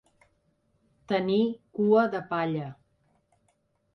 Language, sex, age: Catalan, female, 40-49